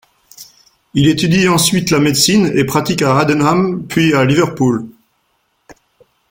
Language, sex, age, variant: French, male, 40-49, Français de métropole